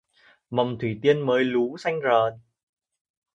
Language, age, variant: Vietnamese, 19-29, Hà Nội